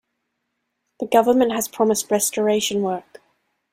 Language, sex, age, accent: English, female, 19-29, Australian English